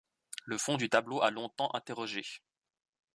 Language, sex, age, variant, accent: French, male, 19-29, Français d'Europe, Français de Suisse